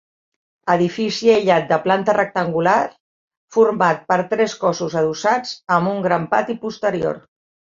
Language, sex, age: Catalan, female, 50-59